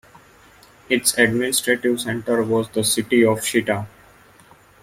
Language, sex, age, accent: English, male, 19-29, India and South Asia (India, Pakistan, Sri Lanka)